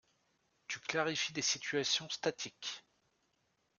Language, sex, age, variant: French, male, 30-39, Français de métropole